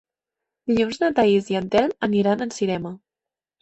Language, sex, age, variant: Catalan, female, 19-29, Central